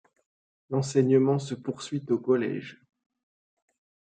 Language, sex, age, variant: French, male, 30-39, Français de métropole